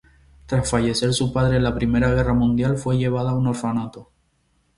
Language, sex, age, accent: Spanish, male, 19-29, España: Islas Canarias